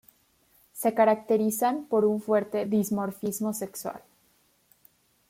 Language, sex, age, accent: Spanish, female, 19-29, México